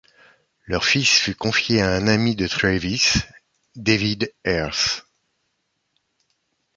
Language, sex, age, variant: French, male, 60-69, Français de métropole